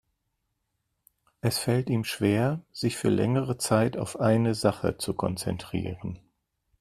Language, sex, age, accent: German, male, 50-59, Deutschland Deutsch